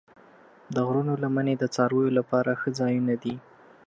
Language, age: Pashto, 19-29